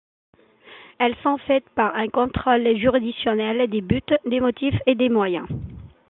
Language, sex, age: French, female, 40-49